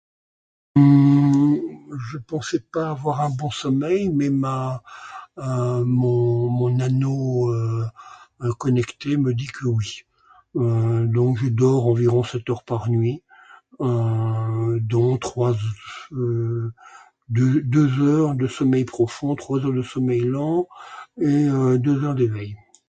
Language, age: French, 70-79